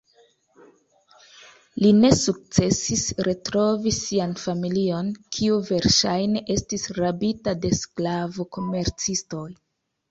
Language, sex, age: Esperanto, female, 19-29